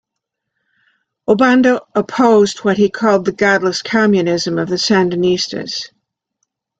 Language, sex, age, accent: English, female, 70-79, United States English